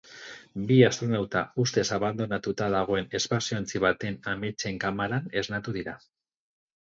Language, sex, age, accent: Basque, male, 40-49, Mendebalekoa (Araba, Bizkaia, Gipuzkoako mendebaleko herri batzuk)